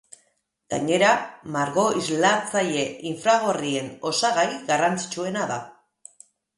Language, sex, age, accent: Basque, female, 40-49, Mendebalekoa (Araba, Bizkaia, Gipuzkoako mendebaleko herri batzuk)